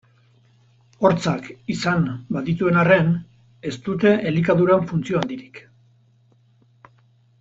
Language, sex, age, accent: Basque, male, 50-59, Erdialdekoa edo Nafarra (Gipuzkoa, Nafarroa)